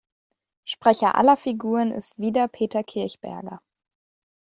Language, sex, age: German, female, under 19